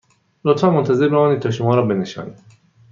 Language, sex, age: Persian, male, 30-39